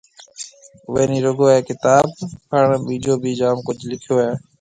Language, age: Marwari (Pakistan), 40-49